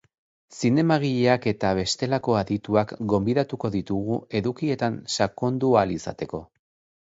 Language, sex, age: Basque, male, 40-49